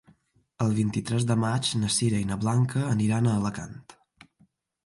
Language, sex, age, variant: Catalan, male, 19-29, Balear